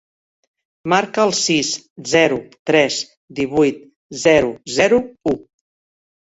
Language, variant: Catalan, Central